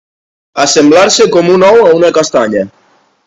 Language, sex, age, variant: Catalan, male, 19-29, Nord-Occidental